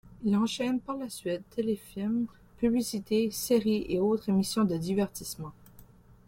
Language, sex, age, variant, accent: French, female, under 19, Français d'Amérique du Nord, Français du Canada